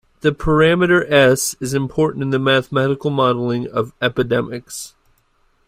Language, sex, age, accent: English, male, 30-39, United States English